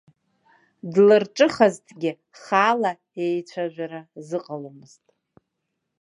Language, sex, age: Abkhazian, female, 40-49